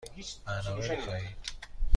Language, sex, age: Persian, male, 30-39